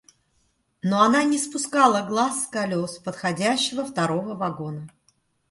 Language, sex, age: Russian, female, 40-49